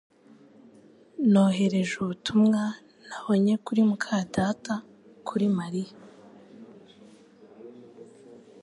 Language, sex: Kinyarwanda, female